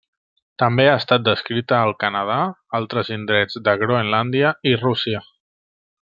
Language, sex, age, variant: Catalan, male, 30-39, Central